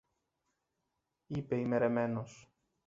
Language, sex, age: Greek, male, 19-29